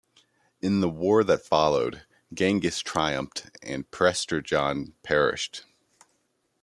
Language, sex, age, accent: English, male, 30-39, United States English